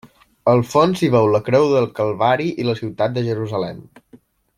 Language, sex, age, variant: Catalan, male, 19-29, Balear